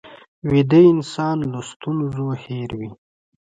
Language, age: Pashto, 19-29